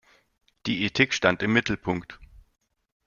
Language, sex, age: German, male, 30-39